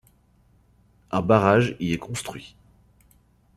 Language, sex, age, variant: French, male, 30-39, Français de métropole